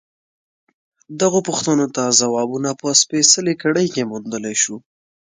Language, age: Pashto, under 19